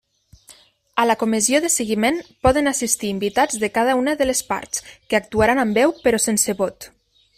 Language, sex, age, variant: Catalan, female, 19-29, Nord-Occidental